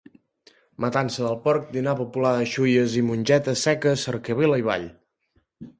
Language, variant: Catalan, Central